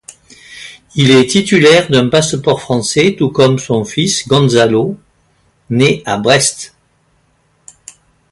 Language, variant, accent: French, Français des départements et régions d'outre-mer, Français de La Réunion